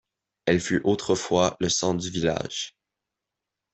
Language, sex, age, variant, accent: French, male, under 19, Français d'Amérique du Nord, Français du Canada